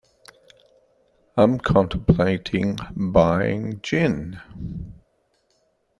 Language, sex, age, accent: English, male, 60-69, Australian English